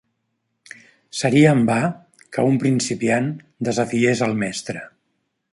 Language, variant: Catalan, Central